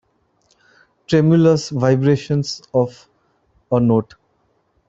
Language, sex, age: English, male, 30-39